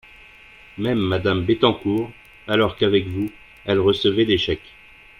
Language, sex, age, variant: French, male, 40-49, Français de métropole